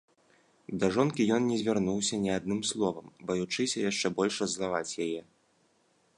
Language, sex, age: Belarusian, male, 19-29